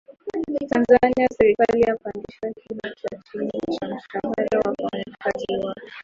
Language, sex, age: Swahili, female, under 19